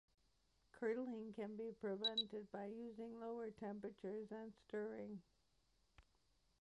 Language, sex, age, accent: English, female, 60-69, Canadian English